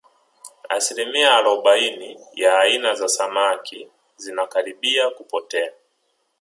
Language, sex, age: Swahili, male, 30-39